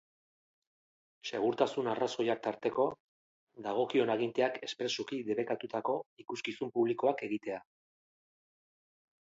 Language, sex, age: Basque, male, 50-59